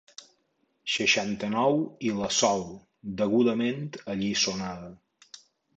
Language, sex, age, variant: Catalan, male, 50-59, Balear